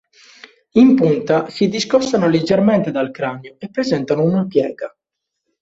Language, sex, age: Italian, male, 19-29